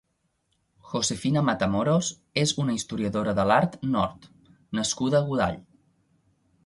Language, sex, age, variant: Catalan, male, 19-29, Central